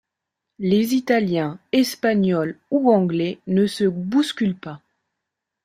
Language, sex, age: French, female, 30-39